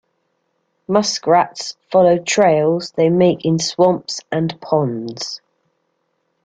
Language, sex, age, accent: English, female, 40-49, England English